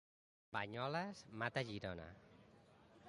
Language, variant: Catalan, Central